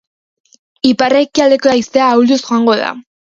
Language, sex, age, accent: Basque, female, under 19, Mendebalekoa (Araba, Bizkaia, Gipuzkoako mendebaleko herri batzuk)